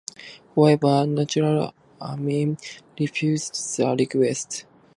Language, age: English, under 19